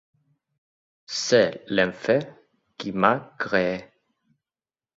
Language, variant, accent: Catalan, Nord-Occidental, nord-occidental